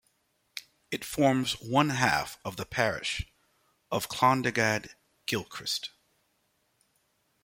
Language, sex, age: English, male, 50-59